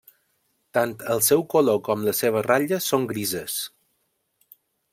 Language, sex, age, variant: Catalan, male, 30-39, Balear